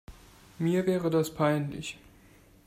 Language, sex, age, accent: German, male, 19-29, Deutschland Deutsch